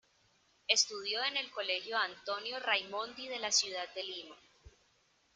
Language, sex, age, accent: Spanish, female, 30-39, Caribe: Cuba, Venezuela, Puerto Rico, República Dominicana, Panamá, Colombia caribeña, México caribeño, Costa del golfo de México